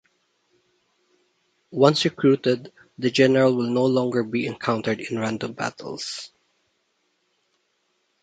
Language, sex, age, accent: English, male, 30-39, Filipino